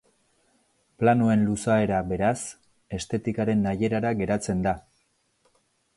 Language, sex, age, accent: Basque, male, 40-49, Erdialdekoa edo Nafarra (Gipuzkoa, Nafarroa)